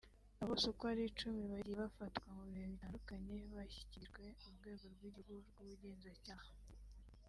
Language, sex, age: Kinyarwanda, female, 19-29